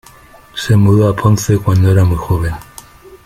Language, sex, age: Spanish, male, 60-69